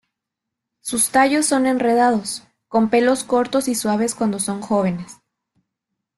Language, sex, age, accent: Spanish, female, under 19, México